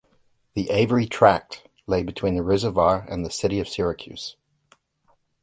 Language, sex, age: English, male, 50-59